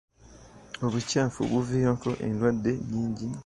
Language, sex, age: Ganda, male, 19-29